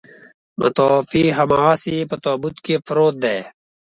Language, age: Pashto, 30-39